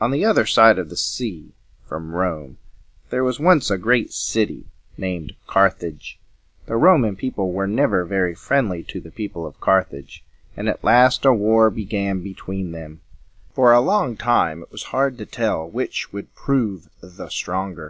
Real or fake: real